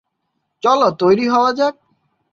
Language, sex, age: Bengali, male, 19-29